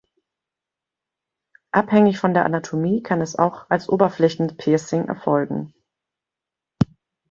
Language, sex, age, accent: German, female, 30-39, Deutschland Deutsch